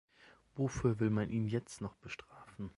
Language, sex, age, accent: German, male, 19-29, Deutschland Deutsch